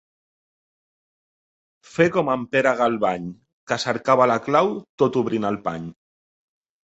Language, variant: Catalan, Central